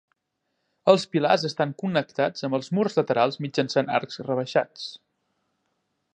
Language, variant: Catalan, Central